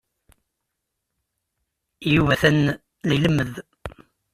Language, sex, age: Kabyle, male, 40-49